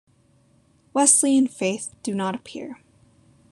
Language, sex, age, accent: English, female, under 19, United States English